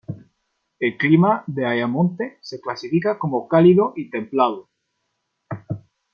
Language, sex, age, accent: Spanish, male, 19-29, España: Sur peninsular (Andalucia, Extremadura, Murcia)